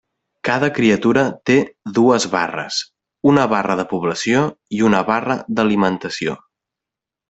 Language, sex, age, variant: Catalan, male, 19-29, Central